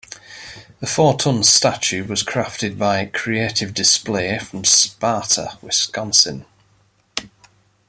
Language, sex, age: English, male, 40-49